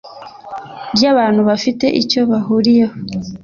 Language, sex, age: Kinyarwanda, female, 19-29